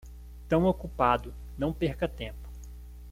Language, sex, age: Portuguese, male, 30-39